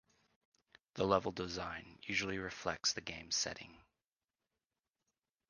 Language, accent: English, United States English